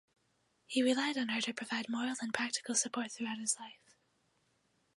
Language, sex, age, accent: English, female, under 19, United States English